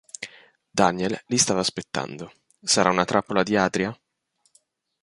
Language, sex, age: Italian, male, 19-29